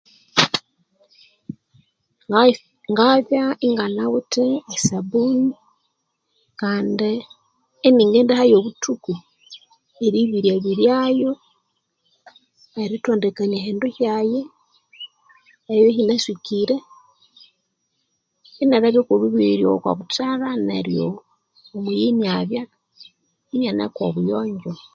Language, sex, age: Konzo, female, 40-49